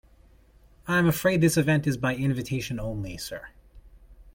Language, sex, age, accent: English, male, 19-29, United States English